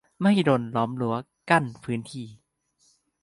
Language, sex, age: Thai, male, 19-29